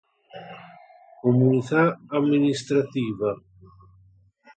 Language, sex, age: Italian, male, 30-39